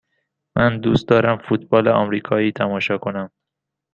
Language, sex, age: Persian, male, 19-29